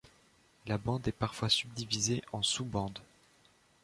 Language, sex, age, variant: French, male, 19-29, Français de métropole